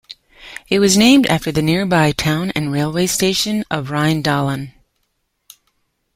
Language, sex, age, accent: English, female, 50-59, Canadian English